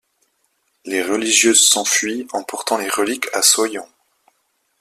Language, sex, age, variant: French, male, 19-29, Français de métropole